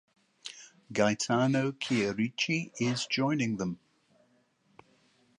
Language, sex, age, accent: English, male, 70-79, England English